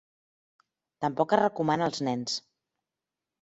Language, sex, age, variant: Catalan, female, 40-49, Central